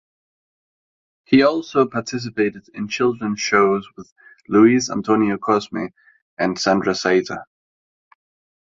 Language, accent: English, United States English